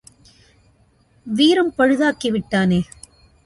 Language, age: Tamil, 50-59